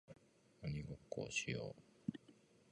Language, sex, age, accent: Japanese, male, 19-29, 標準語